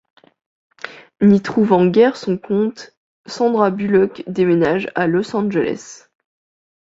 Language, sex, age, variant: French, female, 19-29, Français de métropole